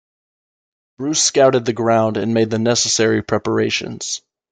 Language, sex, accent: English, male, United States English